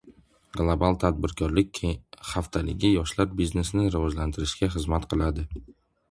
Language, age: Uzbek, 19-29